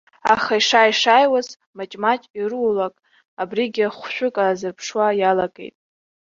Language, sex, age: Abkhazian, male, under 19